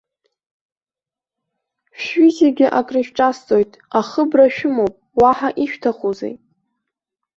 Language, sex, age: Abkhazian, female, under 19